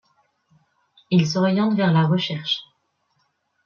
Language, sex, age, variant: French, female, 19-29, Français de métropole